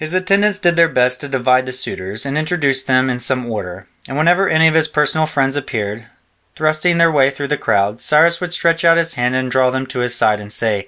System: none